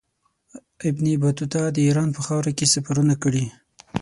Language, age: Pashto, 19-29